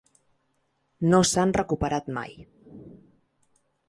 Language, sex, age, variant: Catalan, female, 19-29, Central